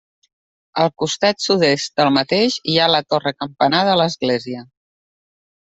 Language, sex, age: Catalan, female, 40-49